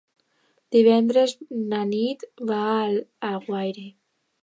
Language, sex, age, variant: Catalan, female, under 19, Alacantí